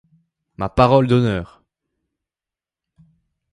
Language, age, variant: French, under 19, Français de métropole